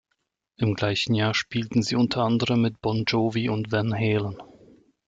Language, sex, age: German, male, 30-39